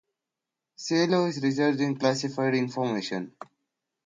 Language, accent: English, India and South Asia (India, Pakistan, Sri Lanka)